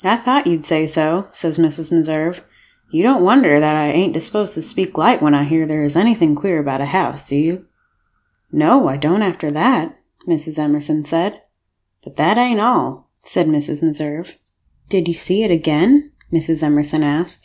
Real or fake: real